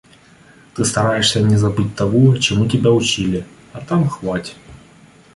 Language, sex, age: Russian, male, 30-39